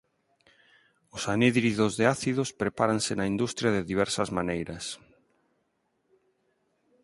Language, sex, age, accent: Galician, male, 40-49, Neofalante